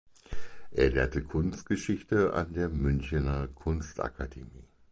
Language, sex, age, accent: German, male, 50-59, Deutschland Deutsch